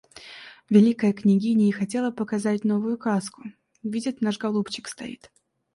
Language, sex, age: Russian, female, 19-29